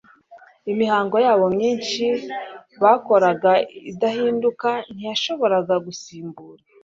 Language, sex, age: Kinyarwanda, female, 40-49